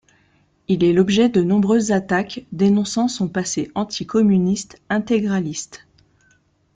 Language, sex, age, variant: French, female, 30-39, Français de métropole